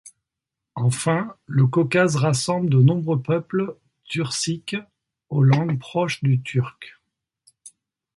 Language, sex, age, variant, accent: French, male, 50-59, Français de métropole, Parisien